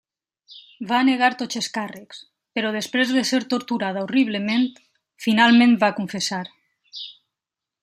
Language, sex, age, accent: Catalan, female, 30-39, valencià